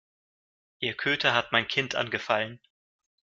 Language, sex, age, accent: German, male, 19-29, Russisch Deutsch